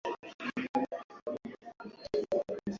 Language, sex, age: Swahili, male, 19-29